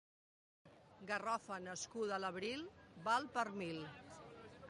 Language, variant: Catalan, Central